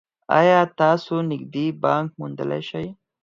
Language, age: Pashto, 19-29